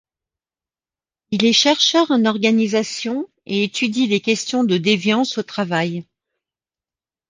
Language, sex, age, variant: French, female, 50-59, Français de métropole